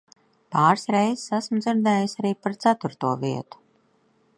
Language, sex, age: Latvian, female, 40-49